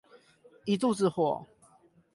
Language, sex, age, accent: Chinese, male, 30-39, 出生地：桃園市